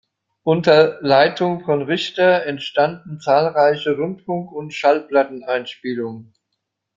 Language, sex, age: German, male, 60-69